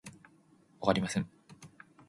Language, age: English, 19-29